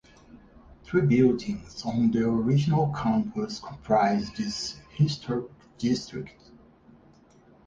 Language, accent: English, Brazilian